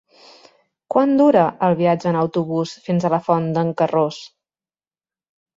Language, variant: Catalan, Central